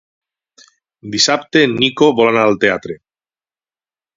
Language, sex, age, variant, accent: Catalan, male, 40-49, Valencià septentrional, valencià